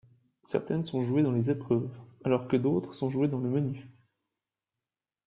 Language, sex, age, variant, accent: French, male, 19-29, Français d'Europe, Français de Suisse